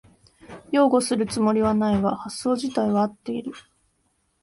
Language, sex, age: Japanese, female, 19-29